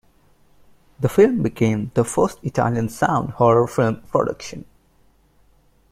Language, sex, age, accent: English, male, 19-29, India and South Asia (India, Pakistan, Sri Lanka)